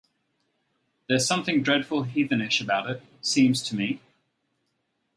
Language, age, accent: English, 30-39, Australian English